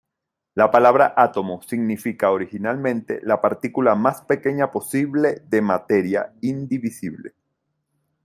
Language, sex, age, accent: Spanish, male, 40-49, Caribe: Cuba, Venezuela, Puerto Rico, República Dominicana, Panamá, Colombia caribeña, México caribeño, Costa del golfo de México